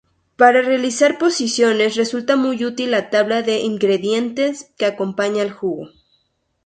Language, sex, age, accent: Spanish, female, 19-29, México